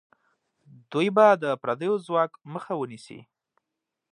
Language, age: Pashto, 19-29